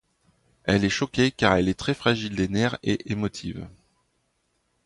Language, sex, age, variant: French, male, 30-39, Français de métropole